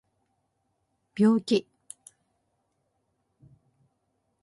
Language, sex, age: Japanese, female, 50-59